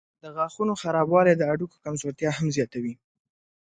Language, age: Pashto, under 19